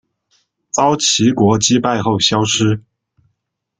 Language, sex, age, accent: Chinese, male, 19-29, 出生地：四川省